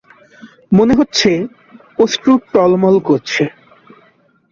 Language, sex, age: Bengali, male, 19-29